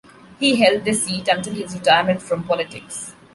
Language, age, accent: English, 30-39, India and South Asia (India, Pakistan, Sri Lanka)